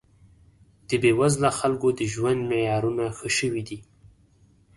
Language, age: Pashto, 19-29